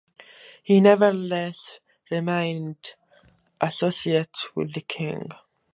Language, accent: English, United States English